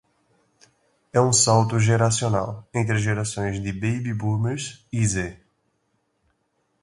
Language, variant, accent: Portuguese, Portuguese (Brasil), Nordestino